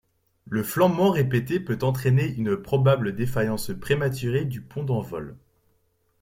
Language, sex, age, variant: French, male, 19-29, Français de métropole